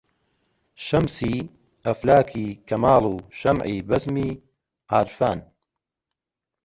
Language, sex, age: Central Kurdish, male, 30-39